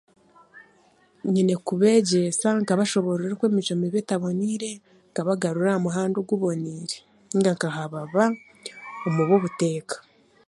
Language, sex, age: Chiga, female, 19-29